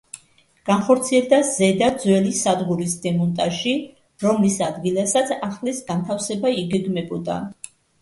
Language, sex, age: Georgian, female, 50-59